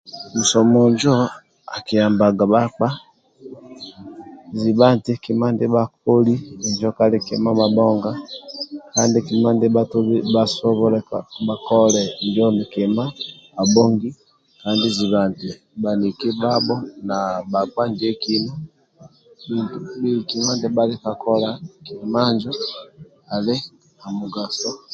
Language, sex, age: Amba (Uganda), male, 50-59